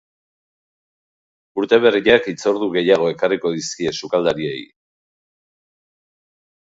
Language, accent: Basque, Erdialdekoa edo Nafarra (Gipuzkoa, Nafarroa)